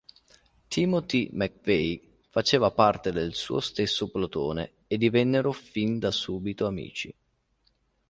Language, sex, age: Italian, male, 19-29